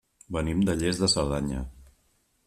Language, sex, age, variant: Catalan, male, 40-49, Central